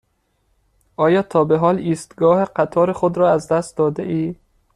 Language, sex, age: Persian, male, 19-29